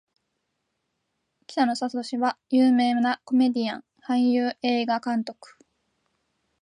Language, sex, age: Japanese, female, 19-29